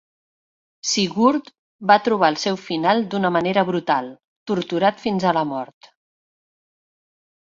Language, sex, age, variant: Catalan, female, 40-49, Central